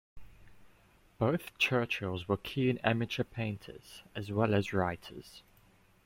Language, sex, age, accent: English, male, 19-29, Southern African (South Africa, Zimbabwe, Namibia)